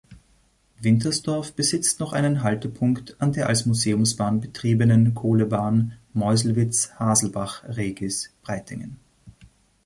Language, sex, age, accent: German, male, 30-39, Österreichisches Deutsch